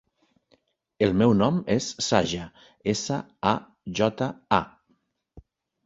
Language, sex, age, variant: Catalan, male, 40-49, Nord-Occidental